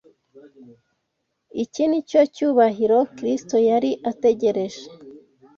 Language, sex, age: Kinyarwanda, female, 19-29